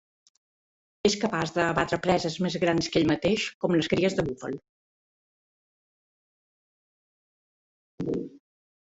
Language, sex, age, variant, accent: Catalan, female, 70-79, Central, central